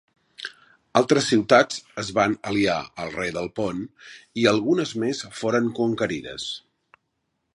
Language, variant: Catalan, Septentrional